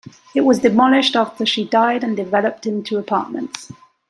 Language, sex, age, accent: English, female, 30-39, England English